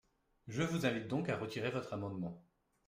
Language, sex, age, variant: French, male, 30-39, Français de métropole